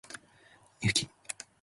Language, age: Japanese, 19-29